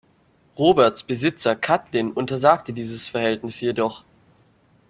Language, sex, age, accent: German, male, under 19, Deutschland Deutsch